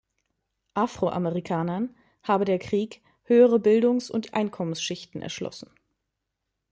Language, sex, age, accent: German, female, 30-39, Deutschland Deutsch